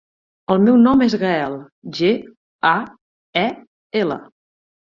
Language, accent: Catalan, Empordanès